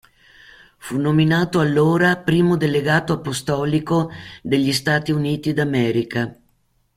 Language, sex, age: Italian, female, 60-69